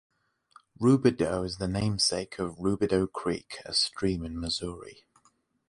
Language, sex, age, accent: English, male, under 19, England English